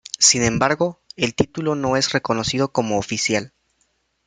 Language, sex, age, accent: Spanish, male, 19-29, América central